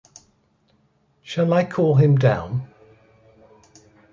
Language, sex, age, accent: English, male, 70-79, England English